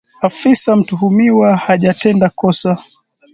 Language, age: Swahili, 19-29